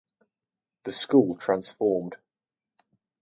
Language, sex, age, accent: English, male, under 19, England English